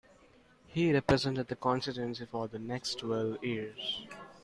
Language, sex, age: English, male, 19-29